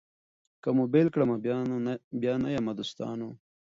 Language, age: Pashto, 30-39